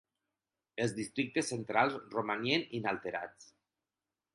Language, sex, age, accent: Catalan, male, 40-49, valencià